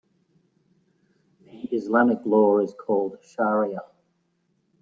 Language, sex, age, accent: English, male, 50-59, Australian English